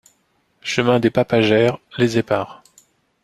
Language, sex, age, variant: French, male, 40-49, Français de métropole